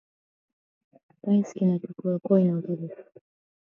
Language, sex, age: Japanese, female, 19-29